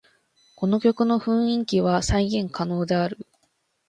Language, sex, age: Japanese, female, 19-29